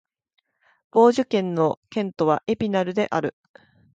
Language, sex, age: Japanese, female, 19-29